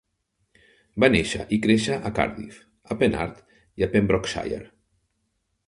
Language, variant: Catalan, Central